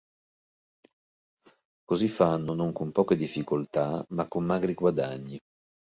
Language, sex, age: Italian, male, 40-49